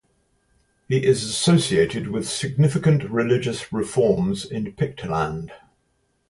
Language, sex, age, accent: English, male, 60-69, England English